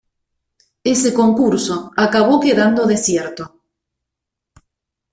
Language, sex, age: Spanish, female, 40-49